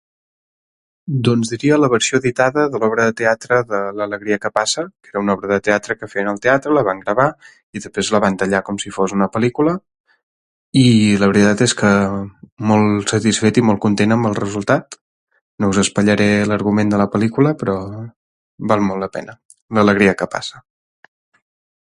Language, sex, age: Catalan, male, 30-39